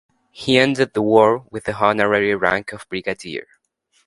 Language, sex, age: English, male, under 19